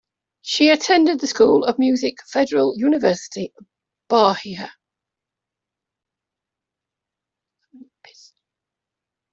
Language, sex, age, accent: English, female, 60-69, England English